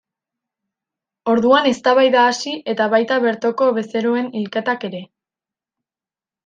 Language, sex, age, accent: Basque, female, under 19, Erdialdekoa edo Nafarra (Gipuzkoa, Nafarroa)